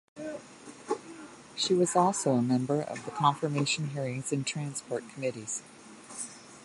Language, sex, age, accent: English, female, 60-69, United States English